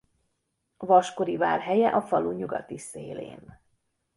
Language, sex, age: Hungarian, female, 50-59